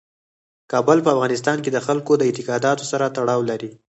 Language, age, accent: Pashto, 19-29, پکتیا ولایت، احمدزی